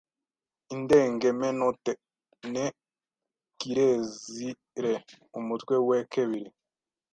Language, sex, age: Kinyarwanda, male, 19-29